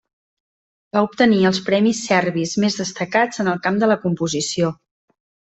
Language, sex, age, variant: Catalan, female, 30-39, Central